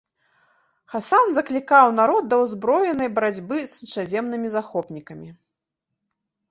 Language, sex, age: Belarusian, female, 40-49